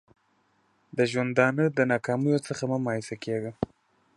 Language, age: Pashto, 19-29